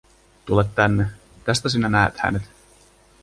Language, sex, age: Finnish, male, 30-39